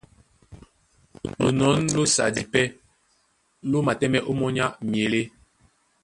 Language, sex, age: Duala, female, 19-29